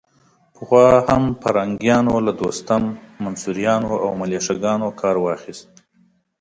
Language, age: Pashto, 30-39